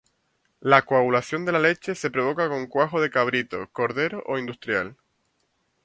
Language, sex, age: Spanish, male, 19-29